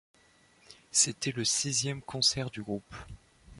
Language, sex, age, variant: French, male, 19-29, Français de métropole